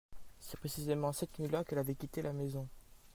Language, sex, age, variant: French, male, under 19, Français de métropole